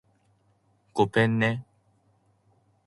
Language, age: Japanese, 19-29